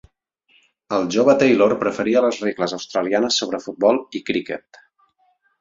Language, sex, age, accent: Catalan, male, 40-49, Català central